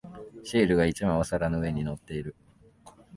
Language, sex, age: Japanese, male, 19-29